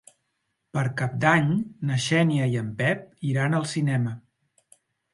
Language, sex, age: Catalan, male, 40-49